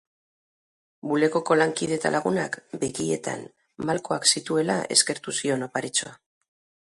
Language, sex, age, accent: Basque, female, 40-49, Mendebalekoa (Araba, Bizkaia, Gipuzkoako mendebaleko herri batzuk)